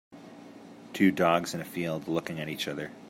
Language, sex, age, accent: English, male, 30-39, Canadian English